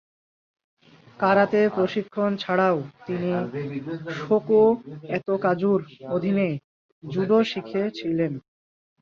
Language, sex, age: Bengali, male, 40-49